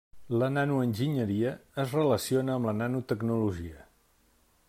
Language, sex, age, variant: Catalan, male, 50-59, Central